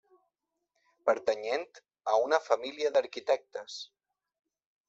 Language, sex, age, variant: Catalan, male, 40-49, Balear